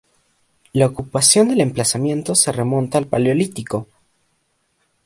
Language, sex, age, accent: Spanish, male, under 19, Andino-Pacífico: Colombia, Perú, Ecuador, oeste de Bolivia y Venezuela andina